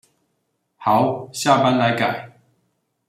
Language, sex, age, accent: Chinese, male, 30-39, 出生地：彰化縣